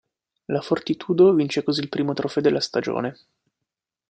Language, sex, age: Italian, male, 19-29